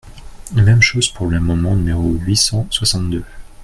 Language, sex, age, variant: French, male, 30-39, Français de métropole